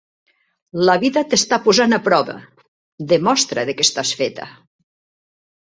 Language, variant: Catalan, Central